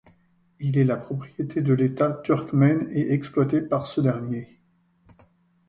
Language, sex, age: French, male, 50-59